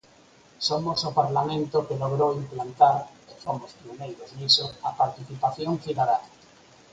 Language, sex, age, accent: Galician, male, 50-59, Normativo (estándar)